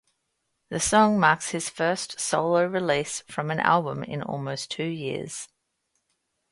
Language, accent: English, Australian English